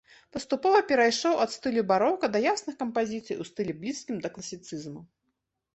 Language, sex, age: Belarusian, female, 40-49